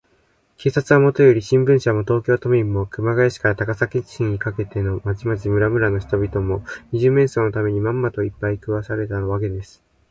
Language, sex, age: Japanese, male, 19-29